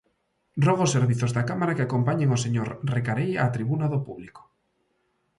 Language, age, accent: Galician, under 19, Normativo (estándar)